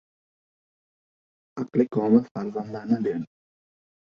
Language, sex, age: Uzbek, male, 19-29